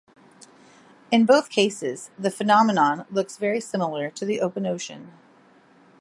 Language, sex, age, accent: English, female, 40-49, United States English